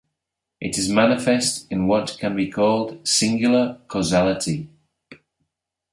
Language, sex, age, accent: English, male, 30-39, England English